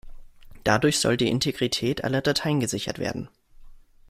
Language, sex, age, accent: German, male, 19-29, Deutschland Deutsch